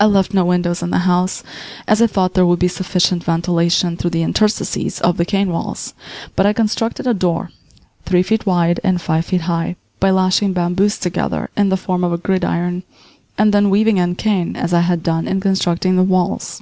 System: none